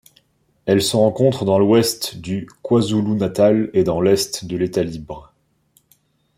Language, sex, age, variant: French, male, 19-29, Français de métropole